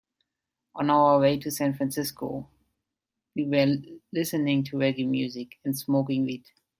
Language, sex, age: English, male, 30-39